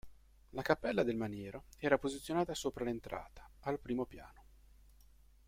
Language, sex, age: Italian, male, 40-49